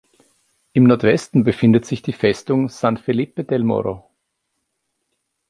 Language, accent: German, Österreichisches Deutsch